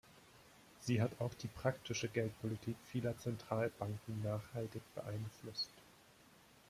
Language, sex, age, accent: German, male, 19-29, Deutschland Deutsch